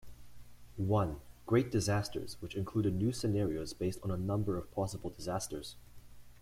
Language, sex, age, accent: English, male, under 19, Canadian English